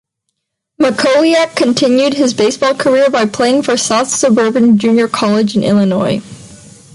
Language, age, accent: English, 19-29, United States English